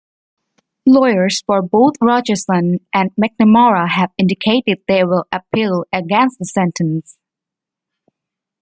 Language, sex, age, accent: English, female, 19-29, England English